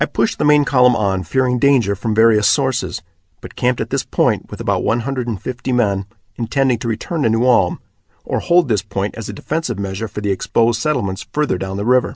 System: none